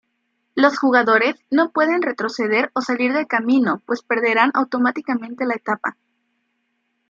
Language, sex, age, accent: Spanish, female, under 19, México